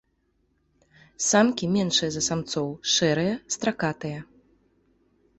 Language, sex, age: Belarusian, female, 19-29